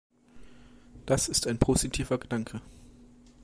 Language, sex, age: German, male, 19-29